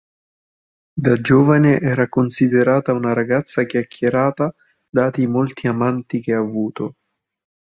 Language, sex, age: Italian, male, 40-49